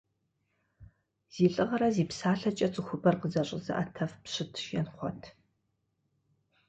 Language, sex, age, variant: Kabardian, female, 40-49, Адыгэбзэ (Къэбэрдей, Кирил, Урысей)